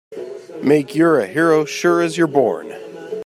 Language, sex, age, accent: English, male, 19-29, United States English